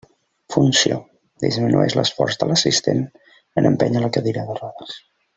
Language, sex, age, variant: Catalan, male, 30-39, Central